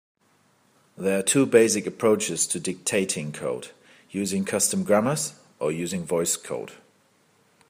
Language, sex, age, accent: English, male, 40-49, England English